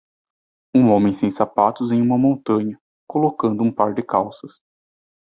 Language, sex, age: Portuguese, male, 19-29